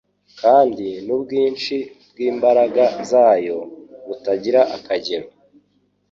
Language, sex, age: Kinyarwanda, male, 19-29